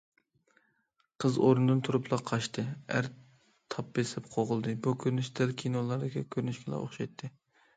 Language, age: Uyghur, 19-29